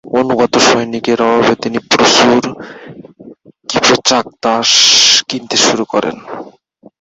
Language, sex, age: Bengali, male, 19-29